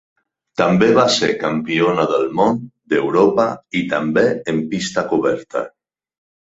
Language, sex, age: Catalan, male, 50-59